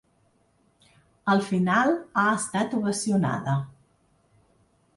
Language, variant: Catalan, Central